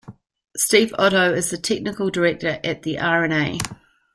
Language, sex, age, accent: English, female, 60-69, New Zealand English